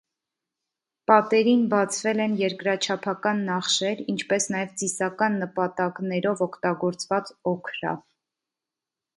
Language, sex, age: Armenian, female, 19-29